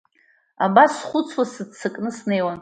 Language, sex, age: Abkhazian, female, 30-39